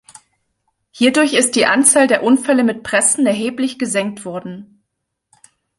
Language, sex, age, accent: German, female, 19-29, Deutschland Deutsch